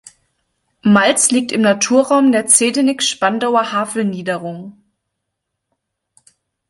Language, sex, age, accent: German, female, 19-29, Deutschland Deutsch